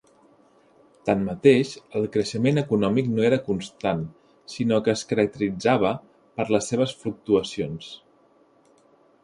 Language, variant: Catalan, Central